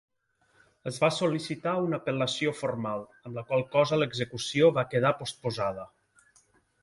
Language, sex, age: Catalan, male, 40-49